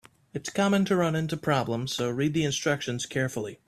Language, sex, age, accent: English, male, 19-29, United States English